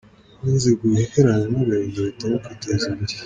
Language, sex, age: Kinyarwanda, male, under 19